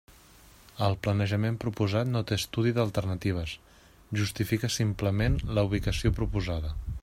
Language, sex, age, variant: Catalan, male, 30-39, Central